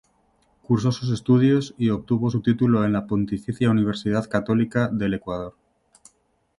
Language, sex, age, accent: Spanish, male, 30-39, España: Norte peninsular (Asturias, Castilla y León, Cantabria, País Vasco, Navarra, Aragón, La Rioja, Guadalajara, Cuenca)